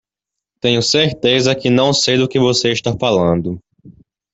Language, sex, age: Portuguese, male, under 19